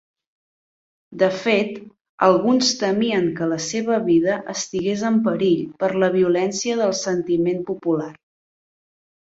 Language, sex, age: Catalan, female, 30-39